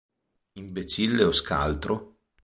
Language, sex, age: Italian, male, 40-49